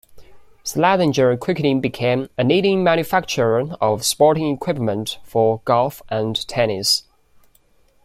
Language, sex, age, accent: English, male, 19-29, United States English